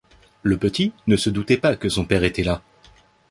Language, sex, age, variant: French, male, 19-29, Français de métropole